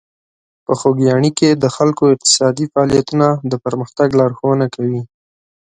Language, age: Pashto, 19-29